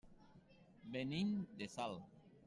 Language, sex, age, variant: Catalan, female, 50-59, Central